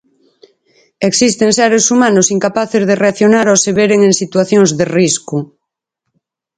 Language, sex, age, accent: Galician, female, 40-49, Central (gheada)